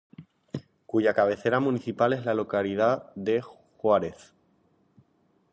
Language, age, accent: Spanish, 19-29, España: Islas Canarias